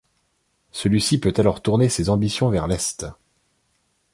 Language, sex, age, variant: French, male, 30-39, Français de métropole